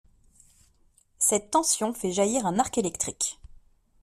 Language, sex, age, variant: French, female, 19-29, Français de métropole